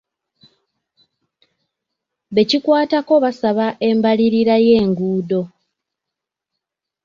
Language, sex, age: Ganda, female, 19-29